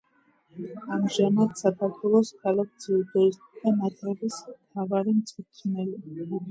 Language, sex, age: Georgian, female, under 19